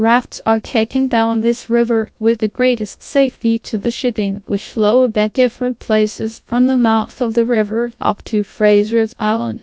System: TTS, GlowTTS